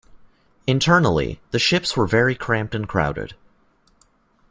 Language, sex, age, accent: English, male, 19-29, United States English